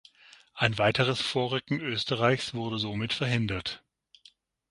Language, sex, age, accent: German, male, 50-59, Deutschland Deutsch; Süddeutsch